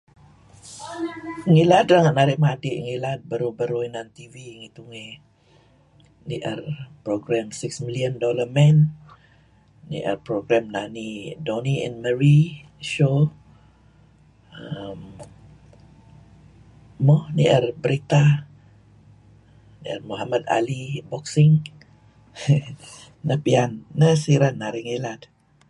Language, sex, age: Kelabit, female, 60-69